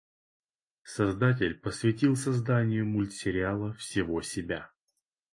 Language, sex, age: Russian, male, 19-29